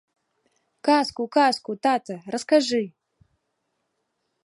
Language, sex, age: Belarusian, female, 19-29